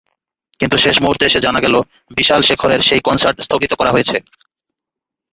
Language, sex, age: Bengali, male, 19-29